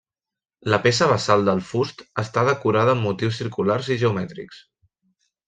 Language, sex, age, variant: Catalan, male, 30-39, Central